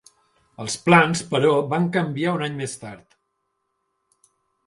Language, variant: Catalan, Central